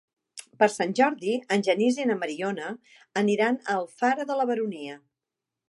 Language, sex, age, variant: Catalan, female, 60-69, Central